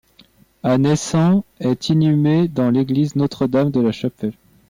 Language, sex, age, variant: French, male, 19-29, Français de métropole